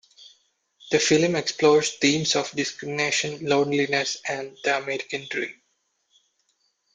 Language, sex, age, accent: English, male, 19-29, India and South Asia (India, Pakistan, Sri Lanka)